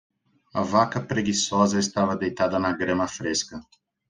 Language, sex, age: Portuguese, male, 30-39